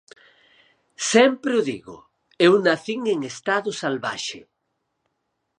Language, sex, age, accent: Galician, male, 50-59, Oriental (común en zona oriental)